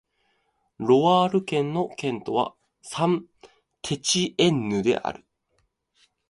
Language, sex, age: Japanese, male, 19-29